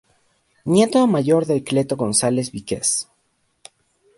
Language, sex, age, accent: Spanish, male, under 19, Andino-Pacífico: Colombia, Perú, Ecuador, oeste de Bolivia y Venezuela andina